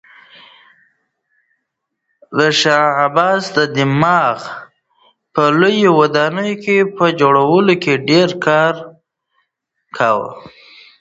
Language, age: Pashto, 19-29